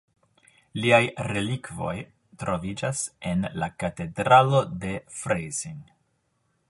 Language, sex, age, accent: Esperanto, male, 19-29, Internacia